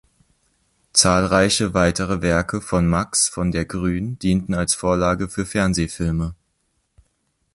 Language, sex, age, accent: German, male, 19-29, Deutschland Deutsch